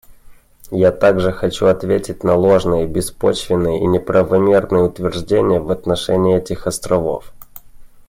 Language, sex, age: Russian, male, 19-29